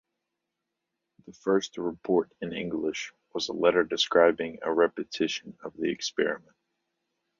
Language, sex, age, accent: English, male, 19-29, United States English